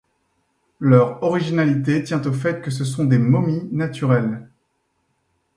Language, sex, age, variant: French, male, 30-39, Français de métropole